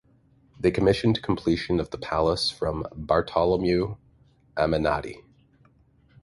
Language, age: English, 40-49